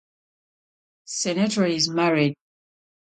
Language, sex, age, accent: English, female, 19-29, England English